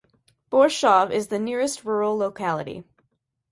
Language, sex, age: English, female, 30-39